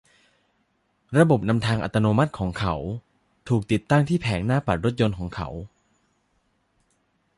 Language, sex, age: Thai, male, 19-29